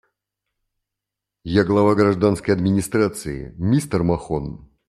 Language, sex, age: Russian, male, 50-59